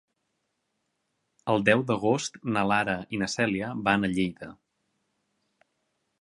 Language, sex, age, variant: Catalan, male, 19-29, Central